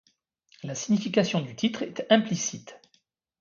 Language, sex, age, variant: French, male, 40-49, Français de métropole